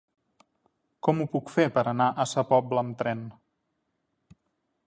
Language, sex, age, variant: Catalan, male, 30-39, Central